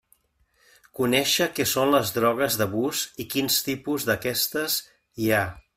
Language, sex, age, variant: Catalan, male, 50-59, Central